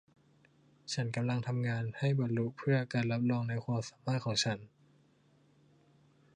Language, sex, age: Thai, male, under 19